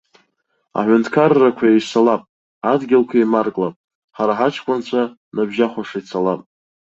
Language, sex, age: Abkhazian, male, 19-29